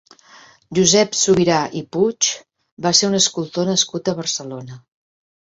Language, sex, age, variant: Catalan, female, 60-69, Central